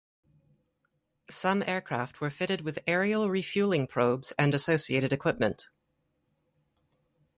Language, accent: English, United States English